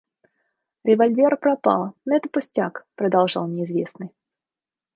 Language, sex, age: Russian, female, 19-29